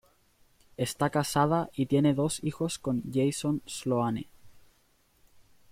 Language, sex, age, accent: Spanish, male, 19-29, Chileno: Chile, Cuyo